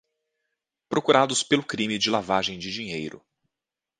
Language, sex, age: Portuguese, male, 30-39